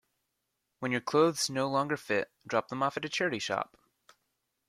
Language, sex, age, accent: English, male, under 19, United States English